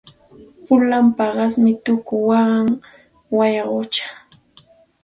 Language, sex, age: Santa Ana de Tusi Pasco Quechua, female, 30-39